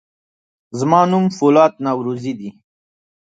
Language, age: Pashto, 30-39